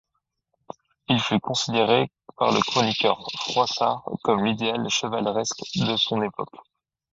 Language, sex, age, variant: French, male, 19-29, Français de métropole